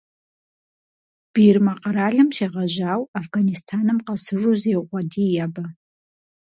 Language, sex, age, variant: Kabardian, female, 30-39, Адыгэбзэ (Къэбэрдей, Кирил, Урысей)